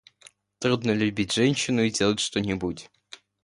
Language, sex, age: Russian, male, under 19